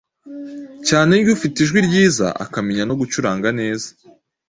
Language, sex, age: Kinyarwanda, male, 19-29